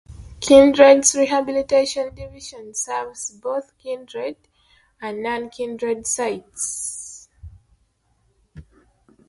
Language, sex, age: English, female, 19-29